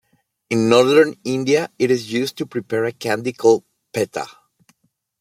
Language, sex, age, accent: English, male, 40-49, United States English